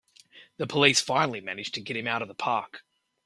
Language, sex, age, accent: English, male, 40-49, Australian English